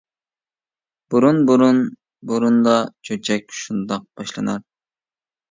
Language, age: Uyghur, 30-39